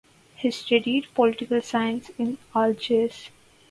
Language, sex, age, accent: English, female, 19-29, India and South Asia (India, Pakistan, Sri Lanka)